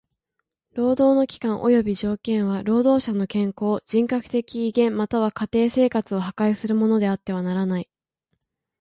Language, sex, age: Japanese, female, 19-29